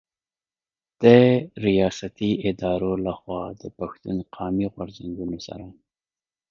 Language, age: Pashto, 30-39